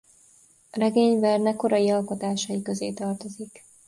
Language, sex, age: Hungarian, female, 19-29